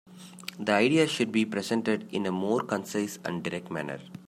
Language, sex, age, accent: English, male, 30-39, India and South Asia (India, Pakistan, Sri Lanka)